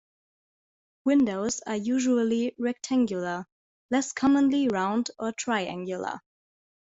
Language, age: English, under 19